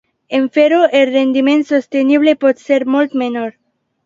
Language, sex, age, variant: Catalan, female, under 19, Alacantí